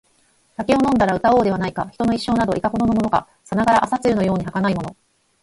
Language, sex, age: Japanese, female, 40-49